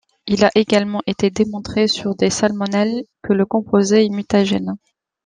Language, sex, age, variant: French, female, 30-39, Français de métropole